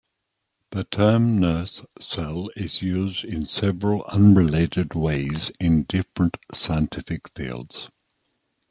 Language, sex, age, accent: English, male, 60-69, Australian English